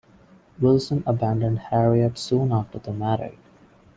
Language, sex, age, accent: English, male, 19-29, India and South Asia (India, Pakistan, Sri Lanka)